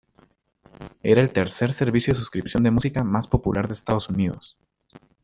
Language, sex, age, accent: Spanish, male, under 19, América central